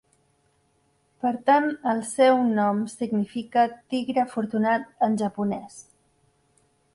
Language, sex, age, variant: Catalan, female, 40-49, Central